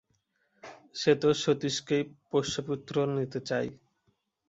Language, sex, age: Bengali, male, 19-29